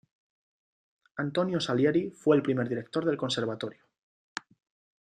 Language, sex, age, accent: Spanish, male, 19-29, España: Centro-Sur peninsular (Madrid, Toledo, Castilla-La Mancha)